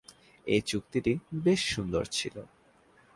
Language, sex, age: Bengali, male, 19-29